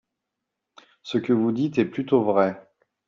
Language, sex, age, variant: French, male, 40-49, Français de métropole